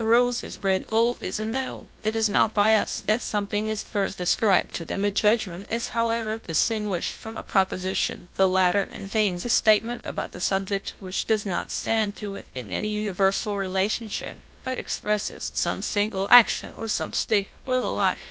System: TTS, GlowTTS